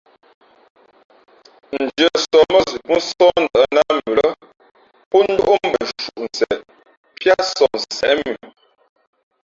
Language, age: Fe'fe', 50-59